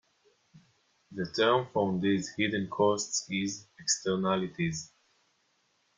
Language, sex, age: English, male, 19-29